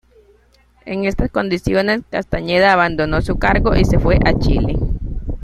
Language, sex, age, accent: Spanish, female, 19-29, Caribe: Cuba, Venezuela, Puerto Rico, República Dominicana, Panamá, Colombia caribeña, México caribeño, Costa del golfo de México